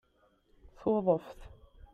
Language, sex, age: Kabyle, female, 19-29